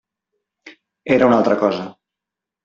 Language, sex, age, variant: Catalan, male, 40-49, Central